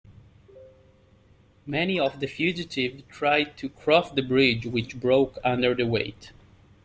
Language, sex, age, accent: English, male, 30-39, United States English